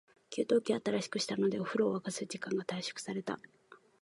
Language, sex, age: Japanese, female, 19-29